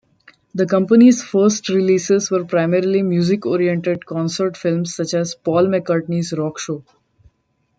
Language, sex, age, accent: English, female, 19-29, India and South Asia (India, Pakistan, Sri Lanka)